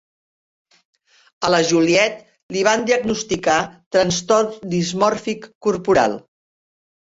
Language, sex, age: Catalan, female, 60-69